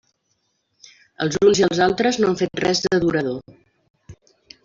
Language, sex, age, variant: Catalan, female, 50-59, Central